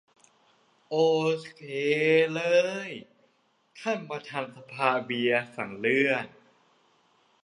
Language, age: Thai, 30-39